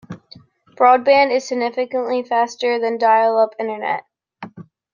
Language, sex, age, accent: English, female, 19-29, United States English